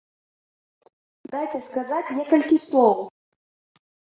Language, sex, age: Belarusian, female, 30-39